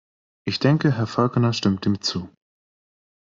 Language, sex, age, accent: German, male, 19-29, Deutschland Deutsch